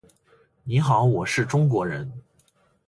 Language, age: Chinese, 19-29